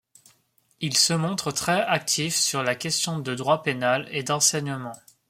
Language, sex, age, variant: French, male, 19-29, Français de métropole